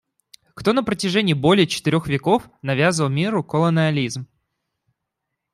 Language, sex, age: Russian, male, 19-29